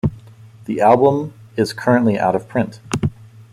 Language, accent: English, United States English